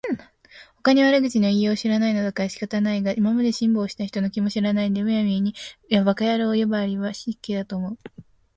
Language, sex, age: Japanese, female, under 19